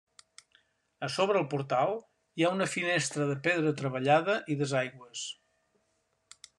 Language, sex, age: Catalan, male, 70-79